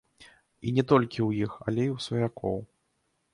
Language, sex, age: Belarusian, male, 30-39